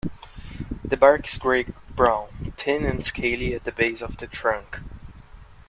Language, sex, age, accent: English, male, 19-29, United States English